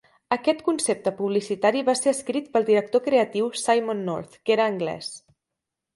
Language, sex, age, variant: Catalan, female, 19-29, Central